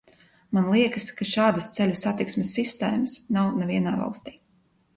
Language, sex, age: Latvian, female, 19-29